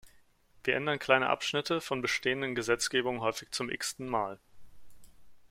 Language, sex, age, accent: German, male, 30-39, Deutschland Deutsch